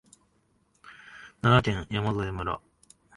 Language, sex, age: Japanese, male, 19-29